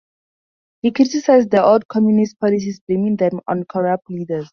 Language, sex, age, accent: English, female, under 19, Southern African (South Africa, Zimbabwe, Namibia)